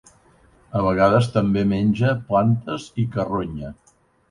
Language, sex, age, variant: Catalan, male, 60-69, Central